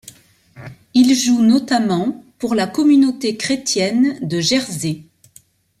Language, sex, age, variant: French, female, 50-59, Français de métropole